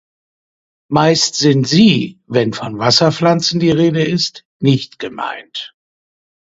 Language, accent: German, Deutschland Deutsch